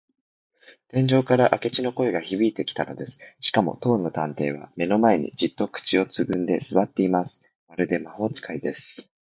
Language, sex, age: Japanese, male, 19-29